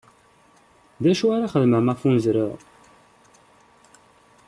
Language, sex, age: Kabyle, male, 30-39